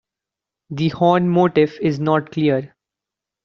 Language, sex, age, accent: English, male, under 19, India and South Asia (India, Pakistan, Sri Lanka)